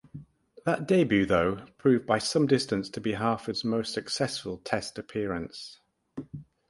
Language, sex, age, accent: English, male, 60-69, England English